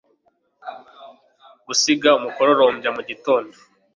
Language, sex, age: Kinyarwanda, male, 19-29